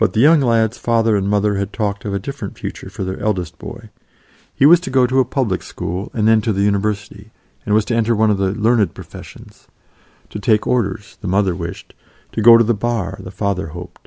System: none